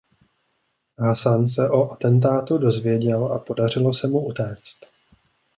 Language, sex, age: Czech, male, 40-49